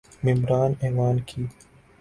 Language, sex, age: Urdu, male, 19-29